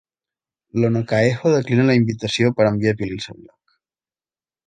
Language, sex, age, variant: Catalan, male, 19-29, Balear